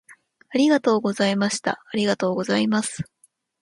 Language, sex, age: Japanese, female, 19-29